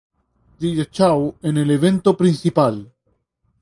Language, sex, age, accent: Spanish, male, 19-29, Chileno: Chile, Cuyo